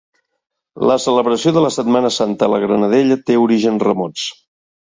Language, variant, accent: Catalan, Central, central